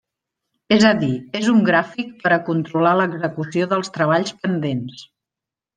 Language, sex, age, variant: Catalan, female, 50-59, Central